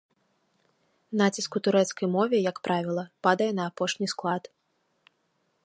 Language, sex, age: Belarusian, female, 19-29